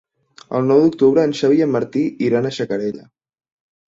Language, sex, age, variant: Catalan, male, 19-29, Central